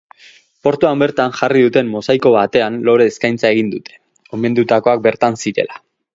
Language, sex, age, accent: Basque, male, 30-39, Erdialdekoa edo Nafarra (Gipuzkoa, Nafarroa)